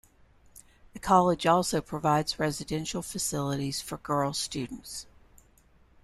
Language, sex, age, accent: English, female, 60-69, United States English